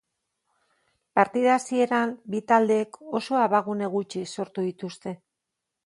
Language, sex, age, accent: Basque, female, 50-59, Mendebalekoa (Araba, Bizkaia, Gipuzkoako mendebaleko herri batzuk)